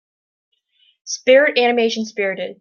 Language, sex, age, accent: English, female, under 19, United States English